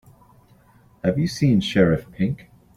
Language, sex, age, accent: English, male, 19-29, Canadian English